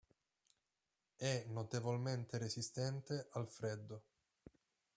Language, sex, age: Italian, male, 19-29